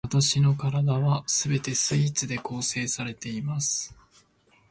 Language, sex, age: Japanese, male, 19-29